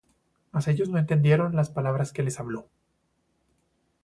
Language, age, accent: Spanish, 19-29, Andino-Pacífico: Colombia, Perú, Ecuador, oeste de Bolivia y Venezuela andina